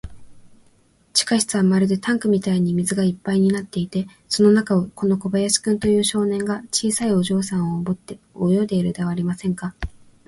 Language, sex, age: Japanese, female, 19-29